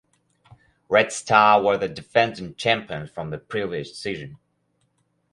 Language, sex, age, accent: English, male, under 19, United States English